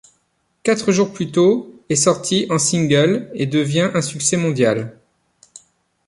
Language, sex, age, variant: French, male, 40-49, Français de métropole